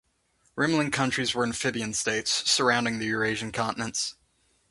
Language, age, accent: English, 19-29, United States English